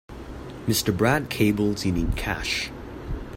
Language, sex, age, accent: English, male, under 19, Singaporean English